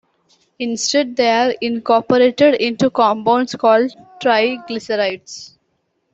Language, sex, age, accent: English, female, 19-29, India and South Asia (India, Pakistan, Sri Lanka)